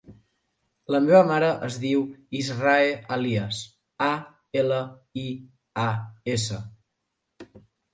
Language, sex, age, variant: Catalan, male, under 19, Central